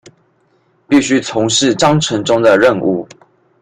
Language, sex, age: Chinese, male, 19-29